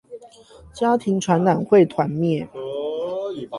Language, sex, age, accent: Chinese, male, 30-39, 出生地：桃園市